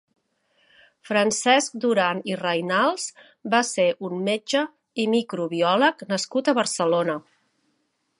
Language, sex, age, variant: Catalan, female, 40-49, Central